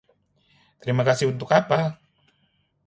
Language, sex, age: Indonesian, male, 40-49